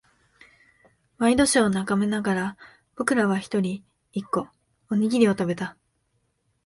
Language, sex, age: Japanese, female, 19-29